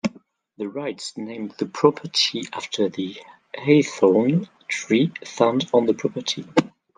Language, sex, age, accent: English, male, 40-49, England English